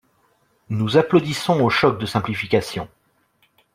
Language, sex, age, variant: French, male, 30-39, Français de métropole